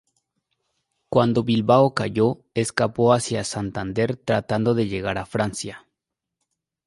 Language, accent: Spanish, México